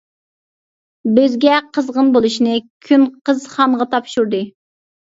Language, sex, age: Uyghur, female, 19-29